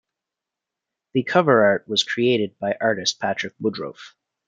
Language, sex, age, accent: English, male, 30-39, Canadian English